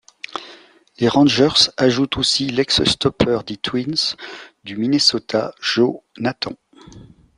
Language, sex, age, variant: French, male, 50-59, Français de métropole